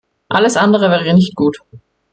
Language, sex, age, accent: German, female, 19-29, Österreichisches Deutsch